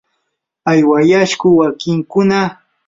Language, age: Yanahuanca Pasco Quechua, 19-29